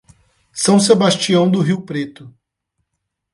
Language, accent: Portuguese, Paulista